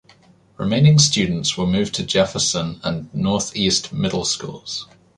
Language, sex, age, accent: English, male, 19-29, England English